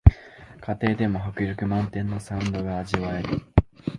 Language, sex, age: Japanese, male, 19-29